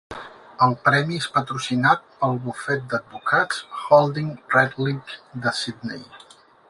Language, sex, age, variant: Catalan, male, 40-49, Central